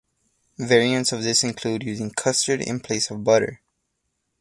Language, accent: English, United States English